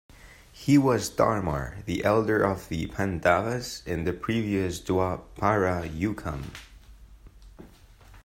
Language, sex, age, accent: English, male, 19-29, United States English